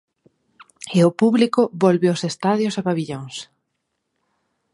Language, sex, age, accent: Galician, female, 30-39, Normativo (estándar)